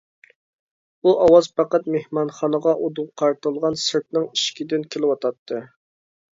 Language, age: Uyghur, 19-29